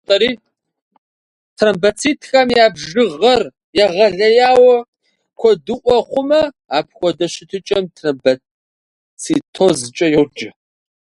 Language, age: Kabardian, 19-29